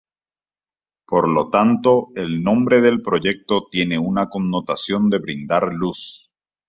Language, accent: Spanish, Rioplatense: Argentina, Uruguay, este de Bolivia, Paraguay